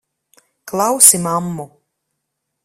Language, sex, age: Latvian, female, 30-39